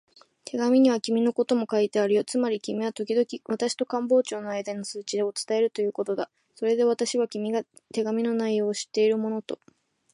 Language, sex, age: Japanese, female, 19-29